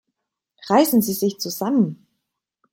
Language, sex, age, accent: German, female, 30-39, Deutschland Deutsch